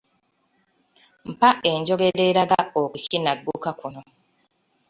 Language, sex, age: Ganda, female, 19-29